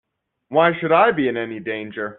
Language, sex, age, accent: English, male, 19-29, United States English